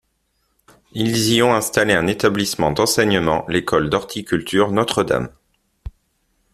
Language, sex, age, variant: French, male, 30-39, Français de métropole